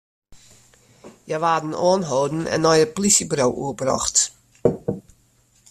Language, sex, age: Western Frisian, female, 60-69